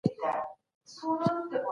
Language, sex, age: Pashto, female, 19-29